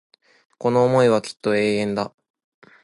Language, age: Japanese, 19-29